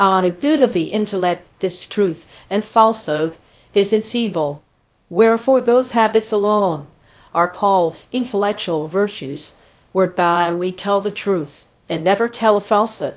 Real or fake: fake